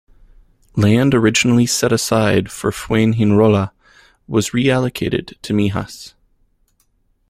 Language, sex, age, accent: English, male, 30-39, United States English